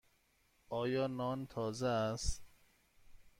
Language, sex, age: Persian, male, 30-39